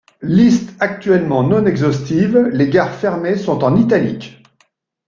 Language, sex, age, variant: French, male, 70-79, Français de métropole